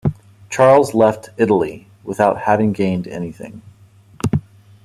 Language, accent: English, United States English